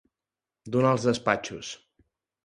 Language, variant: Catalan, Central